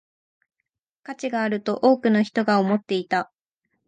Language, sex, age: Japanese, female, 19-29